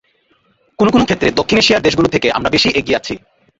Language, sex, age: Bengali, male, 19-29